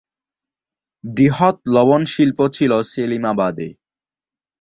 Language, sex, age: Bengali, male, under 19